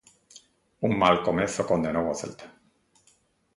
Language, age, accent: Galician, 50-59, Atlántico (seseo e gheada)